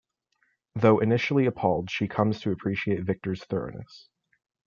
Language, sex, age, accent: English, male, under 19, United States English